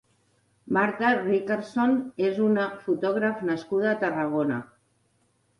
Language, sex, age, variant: Catalan, female, 60-69, Central